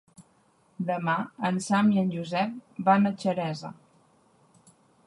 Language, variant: Catalan, Central